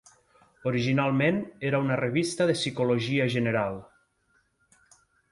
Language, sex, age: Catalan, male, 40-49